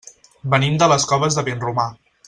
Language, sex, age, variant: Catalan, male, 19-29, Central